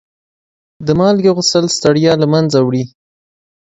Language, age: Pashto, 19-29